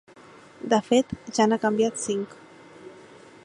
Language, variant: Catalan, Central